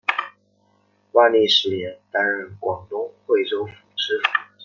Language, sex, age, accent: Chinese, male, 19-29, 出生地：湖北省